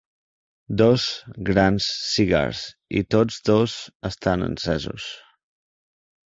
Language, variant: Catalan, Central